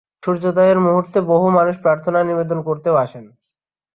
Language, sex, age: Bengali, male, 19-29